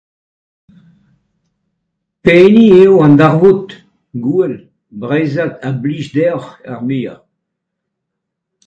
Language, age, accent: Breton, 70-79, Leoneg